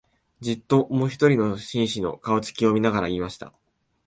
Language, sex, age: Japanese, male, 19-29